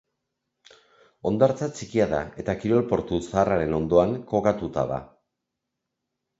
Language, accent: Basque, Erdialdekoa edo Nafarra (Gipuzkoa, Nafarroa)